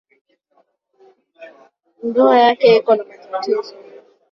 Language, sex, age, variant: Swahili, female, 19-29, Kiswahili cha Bara ya Kenya